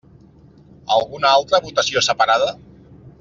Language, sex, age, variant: Catalan, male, 30-39, Central